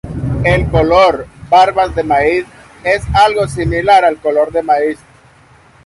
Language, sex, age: Spanish, male, 40-49